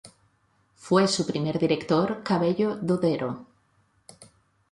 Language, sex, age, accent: Spanish, female, 40-49, España: Norte peninsular (Asturias, Castilla y León, Cantabria, País Vasco, Navarra, Aragón, La Rioja, Guadalajara, Cuenca)